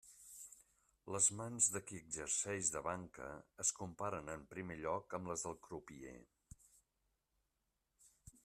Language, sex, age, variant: Catalan, male, 50-59, Central